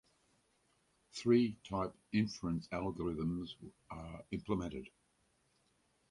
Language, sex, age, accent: English, male, 70-79, Australian English